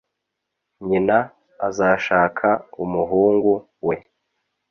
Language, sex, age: Kinyarwanda, male, 30-39